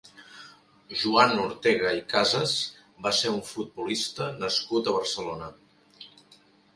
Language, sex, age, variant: Catalan, male, 50-59, Central